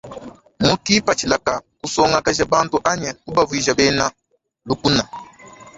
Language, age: Luba-Lulua, 19-29